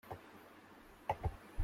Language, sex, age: English, male, 19-29